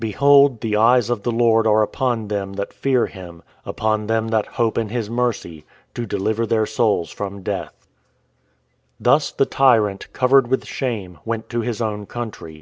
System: none